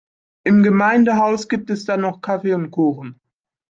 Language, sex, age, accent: German, male, 40-49, Deutschland Deutsch